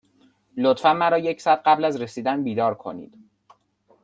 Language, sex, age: Persian, male, 19-29